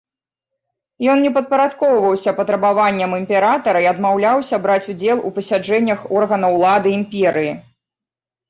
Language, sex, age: Belarusian, female, 30-39